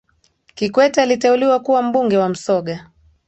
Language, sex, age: Swahili, female, 30-39